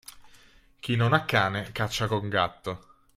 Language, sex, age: Italian, male, 19-29